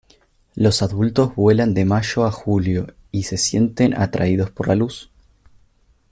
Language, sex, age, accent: Spanish, male, 19-29, Rioplatense: Argentina, Uruguay, este de Bolivia, Paraguay